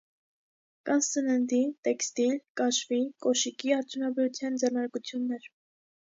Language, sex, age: Armenian, female, 19-29